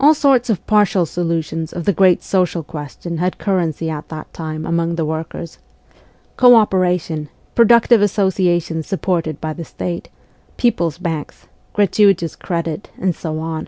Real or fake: real